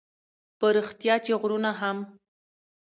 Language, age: Pashto, 19-29